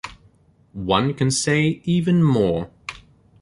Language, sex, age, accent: English, male, 30-39, New Zealand English